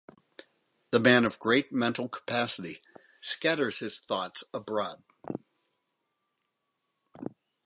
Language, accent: English, United States English